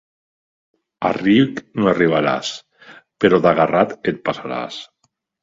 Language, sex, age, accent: Catalan, male, 40-49, valencià